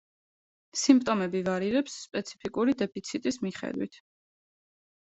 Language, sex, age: Georgian, female, 19-29